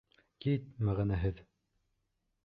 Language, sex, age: Bashkir, male, 19-29